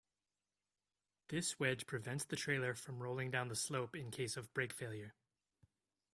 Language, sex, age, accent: English, male, 30-39, United States English